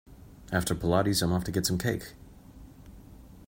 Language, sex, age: English, male, 19-29